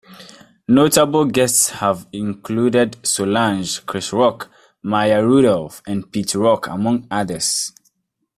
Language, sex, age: English, male, 19-29